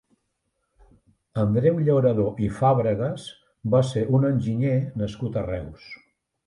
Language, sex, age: Catalan, male, 60-69